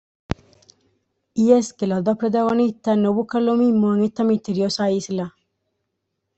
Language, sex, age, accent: Spanish, female, 19-29, España: Sur peninsular (Andalucia, Extremadura, Murcia)